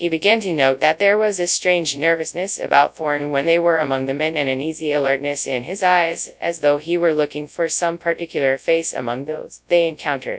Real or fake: fake